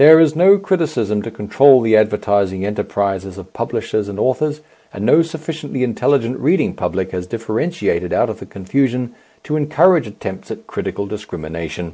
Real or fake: real